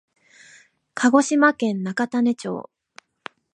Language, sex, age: Japanese, female, 19-29